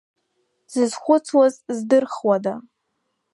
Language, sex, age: Abkhazian, female, under 19